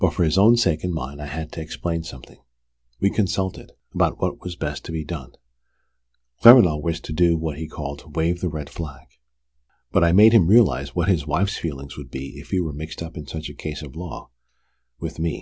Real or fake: real